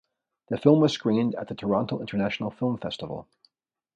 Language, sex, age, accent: English, male, 40-49, United States English